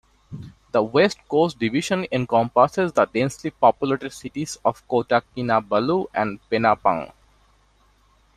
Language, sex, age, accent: English, male, 19-29, India and South Asia (India, Pakistan, Sri Lanka)